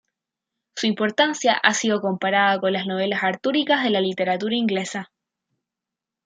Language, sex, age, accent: Spanish, female, 19-29, Chileno: Chile, Cuyo